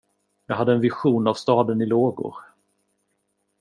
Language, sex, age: Swedish, male, 30-39